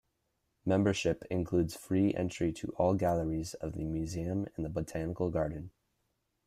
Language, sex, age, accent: English, male, under 19, United States English